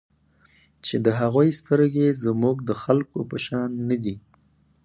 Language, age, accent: Pashto, 19-29, معیاري پښتو